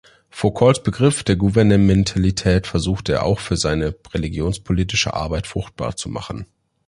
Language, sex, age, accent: German, male, 19-29, Deutschland Deutsch